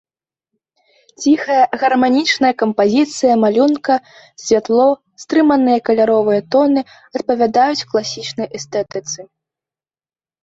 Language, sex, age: Belarusian, female, 19-29